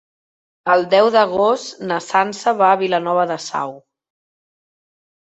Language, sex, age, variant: Catalan, female, 19-29, Central